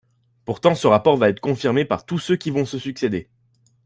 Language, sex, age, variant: French, male, 19-29, Français de métropole